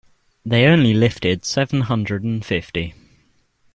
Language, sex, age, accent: English, male, under 19, England English